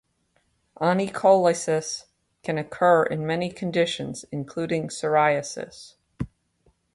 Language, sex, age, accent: English, female, 50-59, United States English